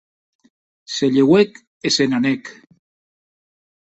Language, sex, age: Occitan, male, 60-69